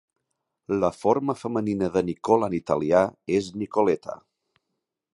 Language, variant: Catalan, Central